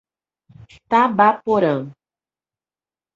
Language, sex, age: Portuguese, female, 40-49